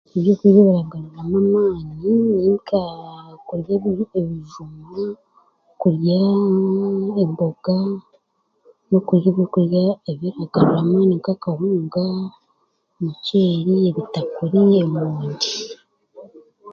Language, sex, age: Chiga, male, 30-39